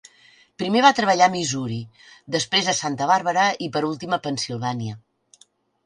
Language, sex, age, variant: Catalan, female, 50-59, Central